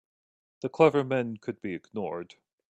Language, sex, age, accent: English, male, 30-39, United States English